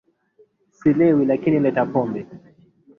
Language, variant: Swahili, Kiswahili cha Bara ya Kenya